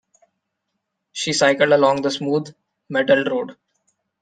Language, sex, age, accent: English, male, 19-29, India and South Asia (India, Pakistan, Sri Lanka)